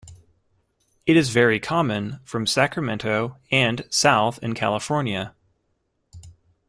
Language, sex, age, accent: English, male, 19-29, United States English